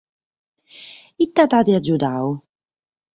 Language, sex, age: Sardinian, female, 30-39